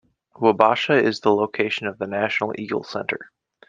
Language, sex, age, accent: English, male, 19-29, United States English